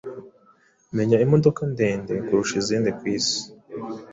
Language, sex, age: Kinyarwanda, male, 19-29